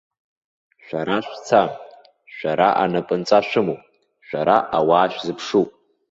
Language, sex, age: Abkhazian, male, under 19